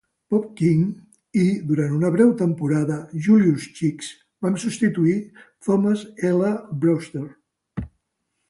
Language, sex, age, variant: Catalan, male, 60-69, Central